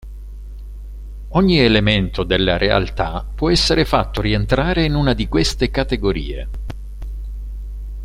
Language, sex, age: Italian, male, 60-69